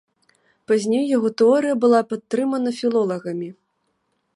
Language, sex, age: Belarusian, female, 19-29